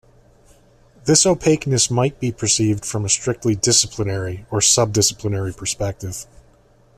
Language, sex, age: English, male, 30-39